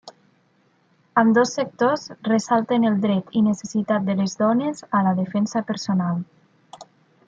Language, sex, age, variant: Catalan, female, 30-39, Nord-Occidental